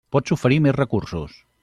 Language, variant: Catalan, Central